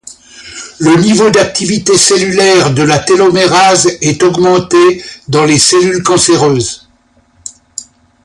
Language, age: French, 70-79